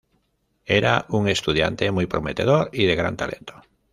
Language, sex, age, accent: Spanish, male, 50-59, España: Norte peninsular (Asturias, Castilla y León, Cantabria, País Vasco, Navarra, Aragón, La Rioja, Guadalajara, Cuenca)